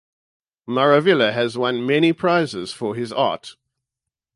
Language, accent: English, Southern African (South Africa, Zimbabwe, Namibia)